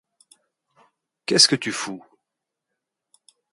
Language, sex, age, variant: French, male, 30-39, Français de métropole